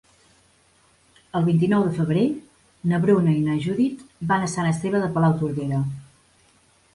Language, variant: Catalan, Central